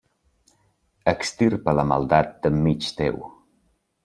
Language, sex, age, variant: Catalan, male, 30-39, Central